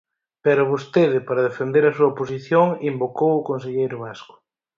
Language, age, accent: Galician, 19-29, Oriental (común en zona oriental)